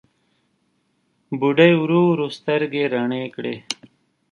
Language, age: Pashto, 30-39